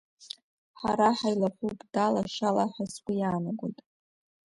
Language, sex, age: Abkhazian, female, under 19